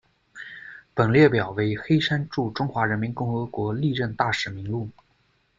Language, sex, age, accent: Chinese, male, 30-39, 出生地：江苏省